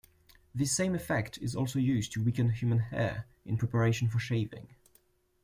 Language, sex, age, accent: English, male, 19-29, England English